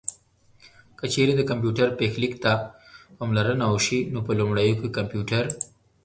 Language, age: Pashto, 30-39